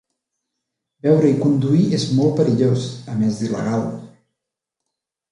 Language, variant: Catalan, Central